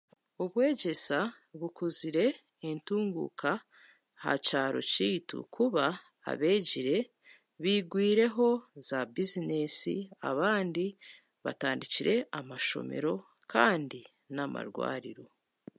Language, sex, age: Chiga, female, 30-39